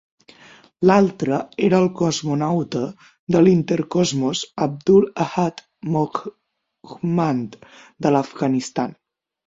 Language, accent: Catalan, central; septentrional